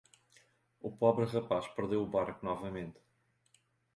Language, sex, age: Portuguese, male, 40-49